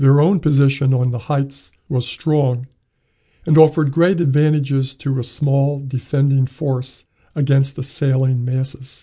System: none